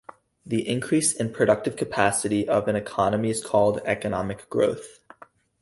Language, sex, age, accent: English, male, 19-29, United States English